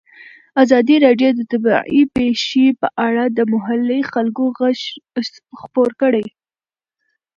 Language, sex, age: Pashto, female, 19-29